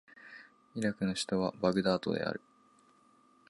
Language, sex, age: Japanese, male, 19-29